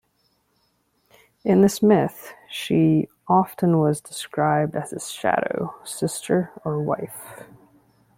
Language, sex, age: English, female, 30-39